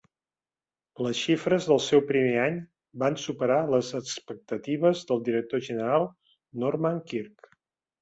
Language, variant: Catalan, Central